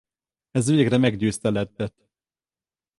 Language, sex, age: Hungarian, male, 50-59